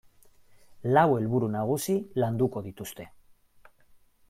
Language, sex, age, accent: Basque, male, 40-49, Mendebalekoa (Araba, Bizkaia, Gipuzkoako mendebaleko herri batzuk)